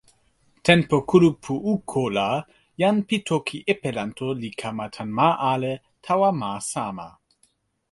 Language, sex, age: Toki Pona, male, 30-39